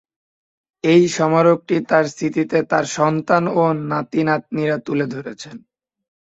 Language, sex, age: Bengali, male, 19-29